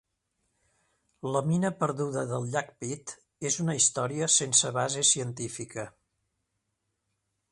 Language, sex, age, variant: Catalan, male, 60-69, Central